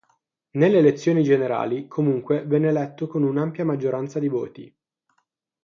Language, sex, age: Italian, male, 19-29